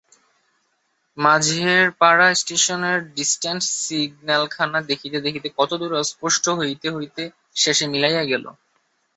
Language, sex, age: Bengali, male, 19-29